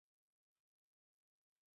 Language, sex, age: Swahili, female, 19-29